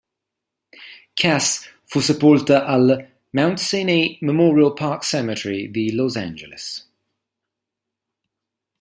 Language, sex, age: Italian, male, 30-39